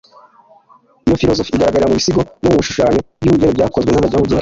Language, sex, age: Kinyarwanda, male, 19-29